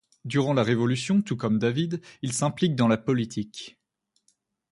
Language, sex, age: French, female, 19-29